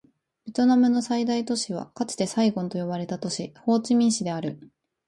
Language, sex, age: Japanese, female, 19-29